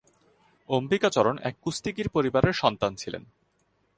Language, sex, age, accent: Bengali, male, 19-29, প্রমিত